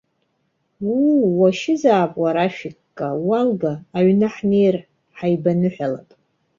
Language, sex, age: Abkhazian, female, 40-49